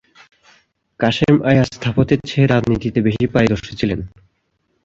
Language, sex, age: Bengali, male, 19-29